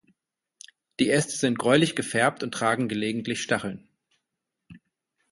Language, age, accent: German, 40-49, Deutschland Deutsch